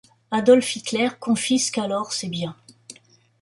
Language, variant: French, Français de métropole